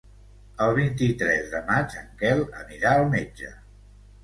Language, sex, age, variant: Catalan, male, 60-69, Central